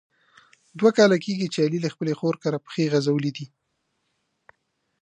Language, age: Pashto, 19-29